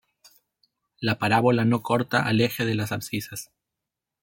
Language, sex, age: Spanish, male, 30-39